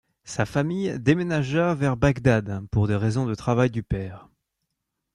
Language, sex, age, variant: French, male, 19-29, Français de métropole